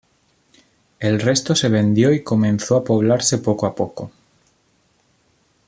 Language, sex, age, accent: Spanish, male, 19-29, España: Centro-Sur peninsular (Madrid, Toledo, Castilla-La Mancha)